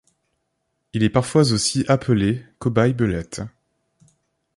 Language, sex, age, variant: French, male, under 19, Français de métropole